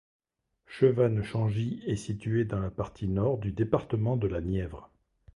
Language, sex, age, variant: French, male, 50-59, Français de métropole